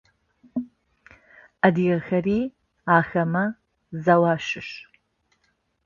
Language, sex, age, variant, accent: Adyghe, female, 50-59, Адыгабзэ (Кирил, пстэумэ зэдыряе), Бжъэдыгъу (Bjeduğ)